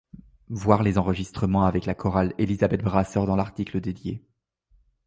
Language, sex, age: French, male, 19-29